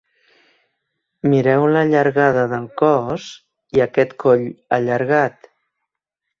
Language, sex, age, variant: Catalan, female, 50-59, Central